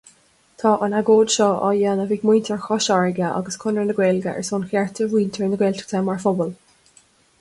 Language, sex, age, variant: Irish, female, 19-29, Gaeilge na Mumhan